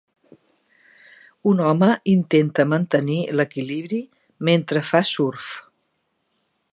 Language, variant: Catalan, Central